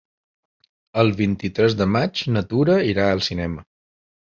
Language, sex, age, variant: Catalan, male, 40-49, Balear